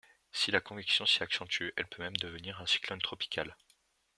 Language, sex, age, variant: French, male, under 19, Français de métropole